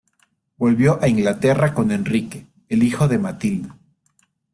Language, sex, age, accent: Spanish, male, 30-39, México